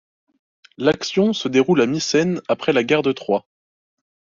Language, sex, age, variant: French, male, 19-29, Français de métropole